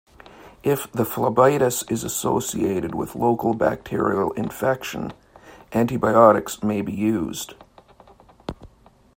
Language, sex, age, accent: English, male, 40-49, Canadian English